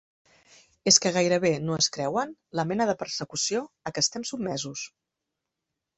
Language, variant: Catalan, Central